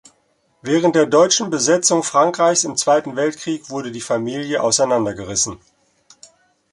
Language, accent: German, Deutschland Deutsch